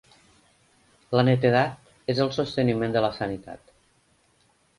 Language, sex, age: Catalan, female, 50-59